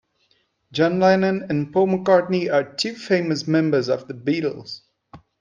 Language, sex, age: English, male, 40-49